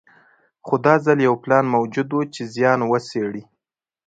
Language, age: Pashto, 19-29